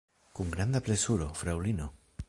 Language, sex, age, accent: Esperanto, male, 40-49, Internacia